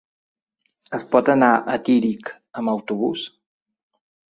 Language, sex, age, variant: Catalan, male, 40-49, Central